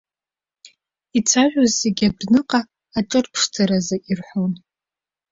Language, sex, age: Abkhazian, female, 19-29